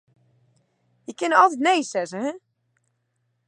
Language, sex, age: Western Frisian, female, under 19